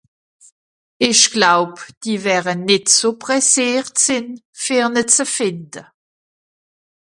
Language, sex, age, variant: Swiss German, female, 60-69, Nordniederàlemmànisch (Rishoffe, Zàwere, Bùsswìller, Hawenau, Brüemt, Stroossbùri, Molse, Dàmbàch, Schlettstàtt, Pfàlzbùri usw.)